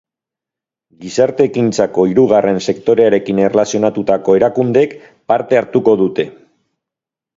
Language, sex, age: Basque, male, 40-49